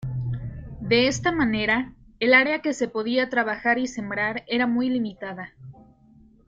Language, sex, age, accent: Spanish, female, 19-29, México